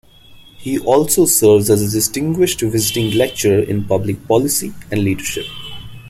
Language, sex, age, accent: English, male, 19-29, India and South Asia (India, Pakistan, Sri Lanka)